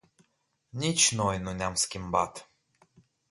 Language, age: Romanian, 19-29